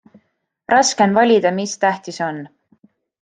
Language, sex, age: Estonian, female, 19-29